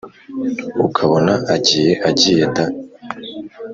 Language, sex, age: Kinyarwanda, male, 19-29